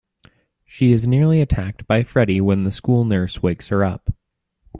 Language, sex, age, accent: English, male, 19-29, United States English